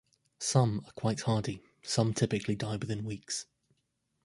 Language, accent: English, England English